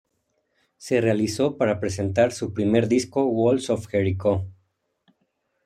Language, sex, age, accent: Spanish, male, 30-39, México